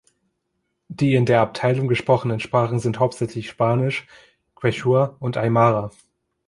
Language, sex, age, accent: German, male, 19-29, Deutschland Deutsch